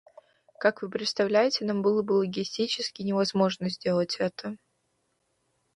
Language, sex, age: Russian, female, under 19